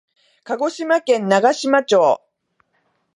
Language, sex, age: Japanese, female, 50-59